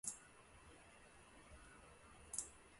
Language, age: Chinese, 19-29